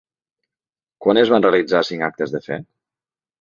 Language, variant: Catalan, Nord-Occidental